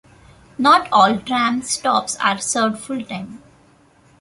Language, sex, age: English, female, 19-29